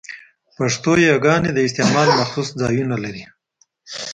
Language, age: Pashto, under 19